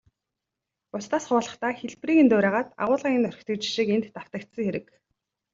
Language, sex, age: Mongolian, female, 19-29